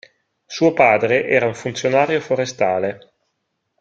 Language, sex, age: Italian, male, 40-49